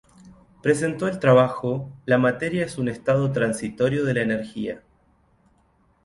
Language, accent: Spanish, Rioplatense: Argentina, Uruguay, este de Bolivia, Paraguay